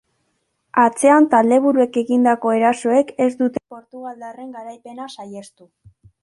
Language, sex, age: Basque, female, under 19